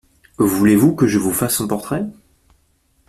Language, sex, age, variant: French, male, 19-29, Français de métropole